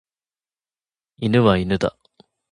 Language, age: Japanese, 19-29